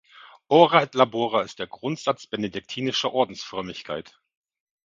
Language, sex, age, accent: German, male, 40-49, Deutschland Deutsch